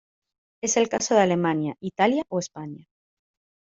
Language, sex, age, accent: Spanish, female, 30-39, España: Norte peninsular (Asturias, Castilla y León, Cantabria, País Vasco, Navarra, Aragón, La Rioja, Guadalajara, Cuenca)